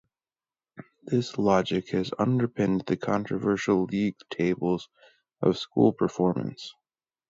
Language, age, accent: English, 30-39, United States English